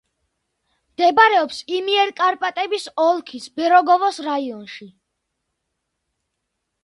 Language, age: Georgian, under 19